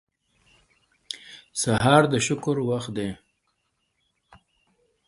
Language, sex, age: Pashto, male, 30-39